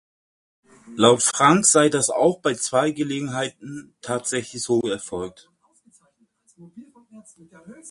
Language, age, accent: German, 40-49, Deutschland Deutsch